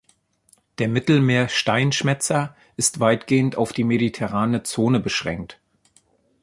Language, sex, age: German, male, 40-49